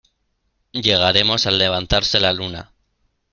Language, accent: Spanish, España: Norte peninsular (Asturias, Castilla y León, Cantabria, País Vasco, Navarra, Aragón, La Rioja, Guadalajara, Cuenca)